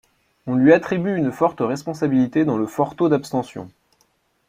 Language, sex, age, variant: French, male, 19-29, Français de métropole